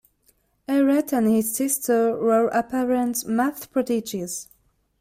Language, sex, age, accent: English, female, 19-29, England English